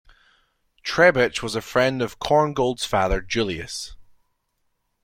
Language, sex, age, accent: English, male, 19-29, Scottish English